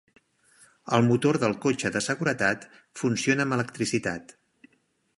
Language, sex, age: Catalan, male, 50-59